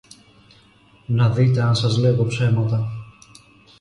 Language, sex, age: Greek, male, 40-49